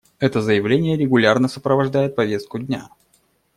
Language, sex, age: Russian, male, 40-49